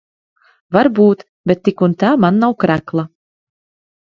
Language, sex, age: Latvian, female, 30-39